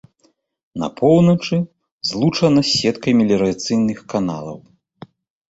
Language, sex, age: Belarusian, male, 40-49